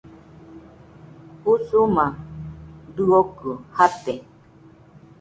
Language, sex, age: Nüpode Huitoto, female, 40-49